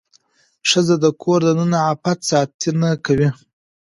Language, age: Pashto, 30-39